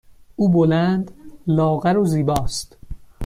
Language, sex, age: Persian, male, 19-29